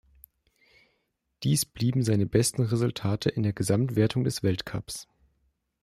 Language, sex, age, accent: German, male, 19-29, Deutschland Deutsch